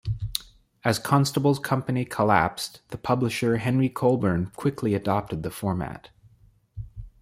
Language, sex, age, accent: English, male, 19-29, United States English